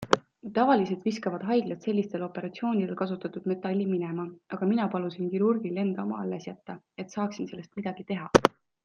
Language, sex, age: Estonian, female, 19-29